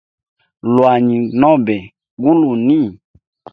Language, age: Hemba, 19-29